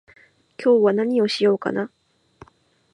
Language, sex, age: Japanese, female, 19-29